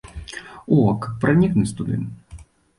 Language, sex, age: Belarusian, male, 19-29